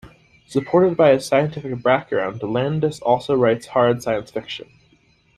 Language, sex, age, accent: English, male, under 19, United States English